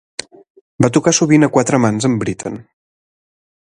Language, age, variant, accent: Catalan, 30-39, Central, central; Garrotxi